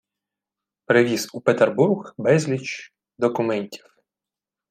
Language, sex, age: Ukrainian, male, 30-39